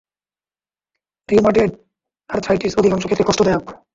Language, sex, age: Bengali, male, 19-29